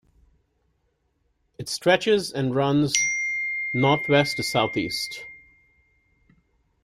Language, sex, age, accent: English, male, 40-49, India and South Asia (India, Pakistan, Sri Lanka)